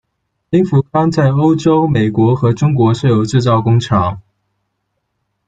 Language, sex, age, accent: Chinese, male, 19-29, 出生地：福建省